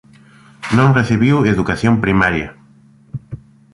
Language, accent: Galician, Normativo (estándar)